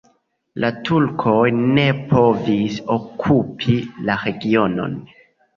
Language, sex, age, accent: Esperanto, male, 19-29, Internacia